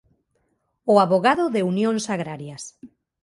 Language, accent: Galician, Normativo (estándar)